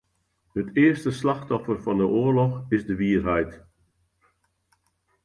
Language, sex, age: Western Frisian, male, 80-89